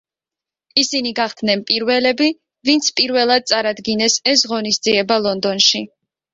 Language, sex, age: Georgian, female, 19-29